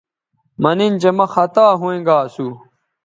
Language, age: Bateri, 19-29